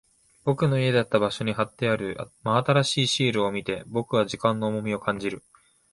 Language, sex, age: Japanese, male, 19-29